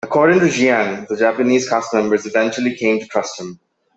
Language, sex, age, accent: English, male, 19-29, England English